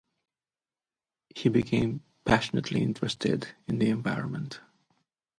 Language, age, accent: English, 30-39, Eastern European